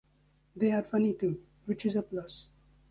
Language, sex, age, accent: English, male, 19-29, United States English